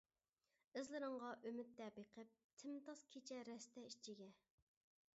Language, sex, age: Uyghur, male, 19-29